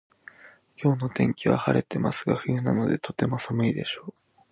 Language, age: Japanese, under 19